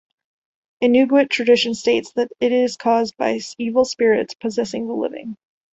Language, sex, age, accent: English, female, 19-29, United States English